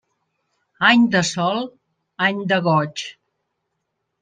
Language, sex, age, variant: Catalan, female, 50-59, Central